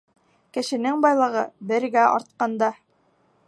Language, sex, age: Bashkir, female, 19-29